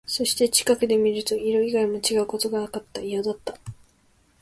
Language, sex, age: Japanese, female, 19-29